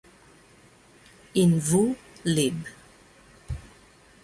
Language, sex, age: Italian, female, 50-59